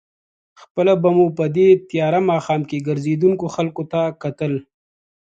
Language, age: Pashto, 30-39